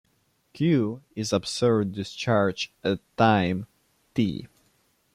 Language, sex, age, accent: English, male, 19-29, England English